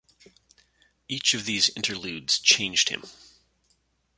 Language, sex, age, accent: English, male, 50-59, Canadian English